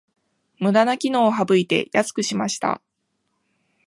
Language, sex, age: Japanese, female, 19-29